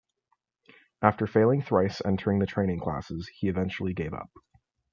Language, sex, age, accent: English, male, under 19, United States English